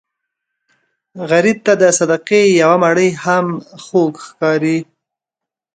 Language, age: Pashto, 19-29